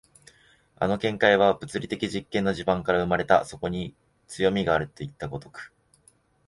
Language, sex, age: Japanese, male, 19-29